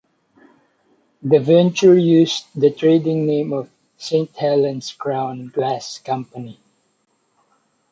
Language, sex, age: English, male, 19-29